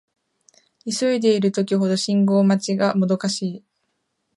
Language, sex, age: Japanese, female, 19-29